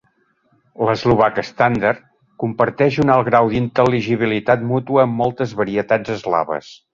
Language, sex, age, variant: Catalan, male, 50-59, Central